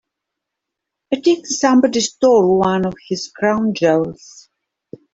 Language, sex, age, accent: English, female, 50-59, Australian English